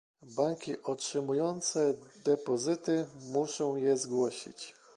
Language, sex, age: Polish, male, 30-39